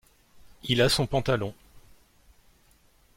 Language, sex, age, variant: French, male, 30-39, Français de métropole